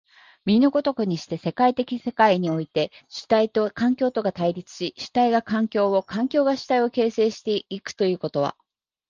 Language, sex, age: Japanese, female, 40-49